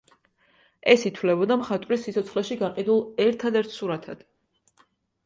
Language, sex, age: Georgian, female, 19-29